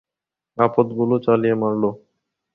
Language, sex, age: Bengali, male, 19-29